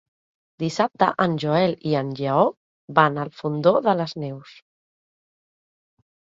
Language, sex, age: Catalan, female, 30-39